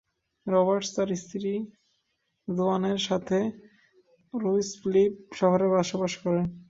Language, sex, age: Bengali, male, 19-29